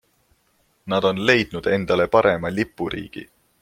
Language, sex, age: Estonian, male, 19-29